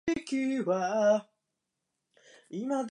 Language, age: Japanese, under 19